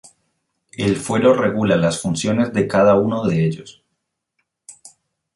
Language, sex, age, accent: Spanish, male, 19-29, Andino-Pacífico: Colombia, Perú, Ecuador, oeste de Bolivia y Venezuela andina